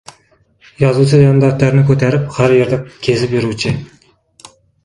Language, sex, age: Uzbek, male, 30-39